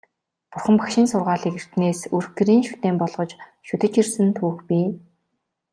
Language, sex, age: Mongolian, female, 19-29